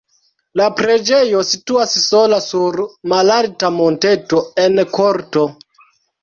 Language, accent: Esperanto, Internacia